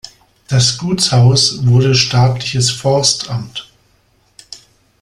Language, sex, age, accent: German, male, 50-59, Deutschland Deutsch